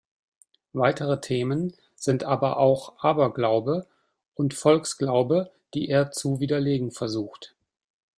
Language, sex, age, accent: German, male, 50-59, Deutschland Deutsch